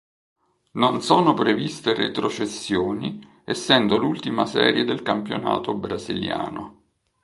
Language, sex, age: Italian, male, 50-59